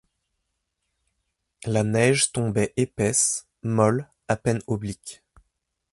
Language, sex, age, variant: French, male, 30-39, Français de métropole